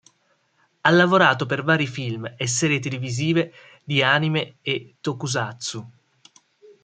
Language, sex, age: Italian, male, 30-39